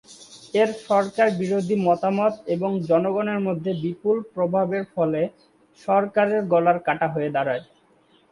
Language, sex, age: Bengali, male, 19-29